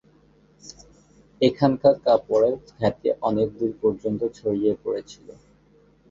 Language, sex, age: Bengali, male, 19-29